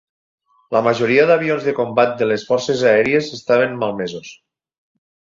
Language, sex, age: Catalan, male, 50-59